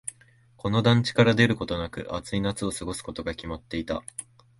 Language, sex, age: Japanese, male, 19-29